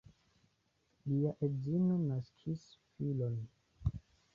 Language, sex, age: Esperanto, male, 19-29